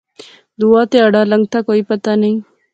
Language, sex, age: Pahari-Potwari, female, 19-29